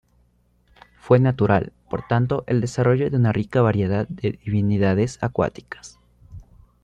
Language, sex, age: Spanish, male, under 19